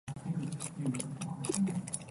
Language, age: Cantonese, 19-29